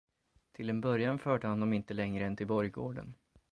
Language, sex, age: Swedish, male, 19-29